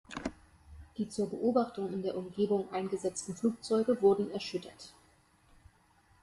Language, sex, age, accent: German, female, 19-29, Deutschland Deutsch